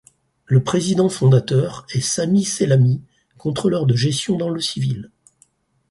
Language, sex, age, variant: French, male, 60-69, Français de métropole